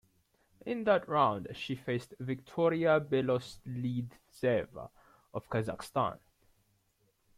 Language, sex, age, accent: English, male, 19-29, Australian English